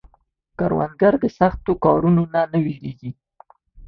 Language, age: Pashto, 19-29